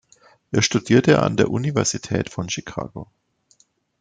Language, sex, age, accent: German, male, 40-49, Deutschland Deutsch